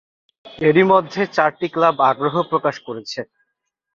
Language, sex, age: Bengali, male, 30-39